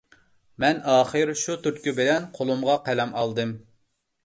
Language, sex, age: Uyghur, male, 30-39